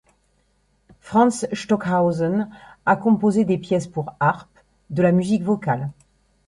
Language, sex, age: French, female, 50-59